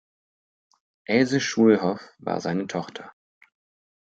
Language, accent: German, Deutschland Deutsch; Hochdeutsch